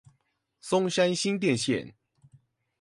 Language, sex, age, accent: Chinese, male, 19-29, 出生地：臺北市